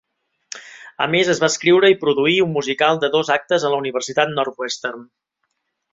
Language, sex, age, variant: Catalan, male, 30-39, Central